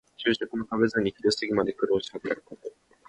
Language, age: Japanese, under 19